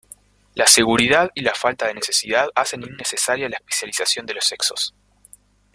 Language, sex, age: Spanish, male, 30-39